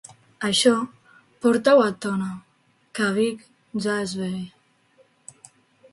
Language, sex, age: Catalan, female, under 19